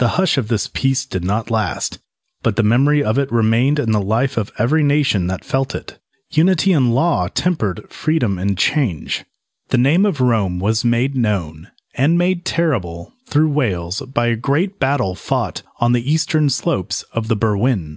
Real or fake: real